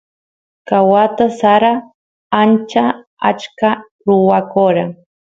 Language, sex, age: Santiago del Estero Quichua, female, 19-29